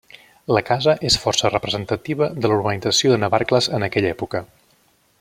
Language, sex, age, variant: Catalan, male, 40-49, Central